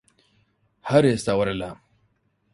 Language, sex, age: Central Kurdish, male, 19-29